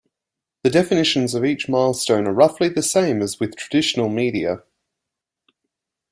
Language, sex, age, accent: English, male, 19-29, Australian English